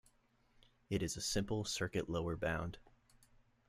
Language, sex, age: English, male, 19-29